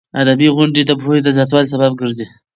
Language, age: Pashto, 19-29